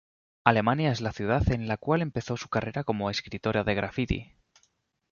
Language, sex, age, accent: Spanish, male, 30-39, España: Norte peninsular (Asturias, Castilla y León, Cantabria, País Vasco, Navarra, Aragón, La Rioja, Guadalajara, Cuenca)